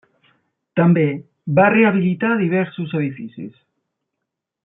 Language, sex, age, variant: Catalan, male, 40-49, Central